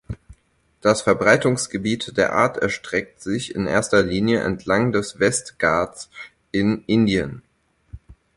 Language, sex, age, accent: German, male, 19-29, Deutschland Deutsch